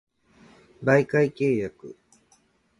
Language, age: Japanese, 30-39